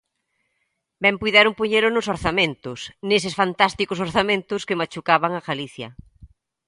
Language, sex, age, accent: Galician, female, 40-49, Atlántico (seseo e gheada)